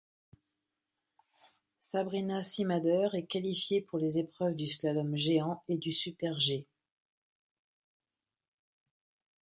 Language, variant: French, Français de métropole